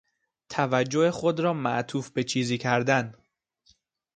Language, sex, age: Persian, male, 19-29